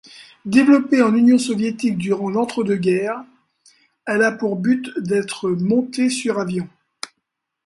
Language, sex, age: French, male, 60-69